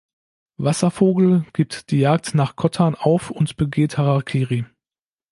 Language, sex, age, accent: German, male, 40-49, Deutschland Deutsch